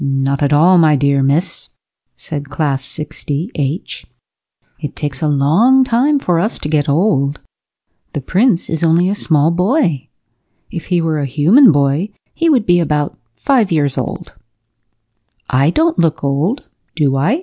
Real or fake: real